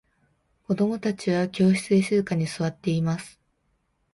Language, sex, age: Japanese, female, 19-29